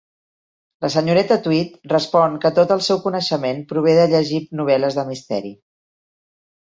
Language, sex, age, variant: Catalan, female, 40-49, Central